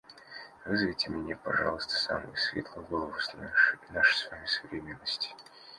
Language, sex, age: Russian, male, 19-29